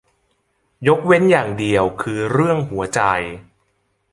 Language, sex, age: Thai, male, 19-29